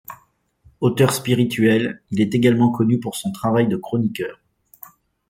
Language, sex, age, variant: French, male, 40-49, Français de métropole